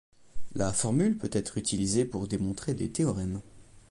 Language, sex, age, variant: French, male, 19-29, Français de métropole